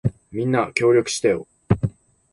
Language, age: Japanese, under 19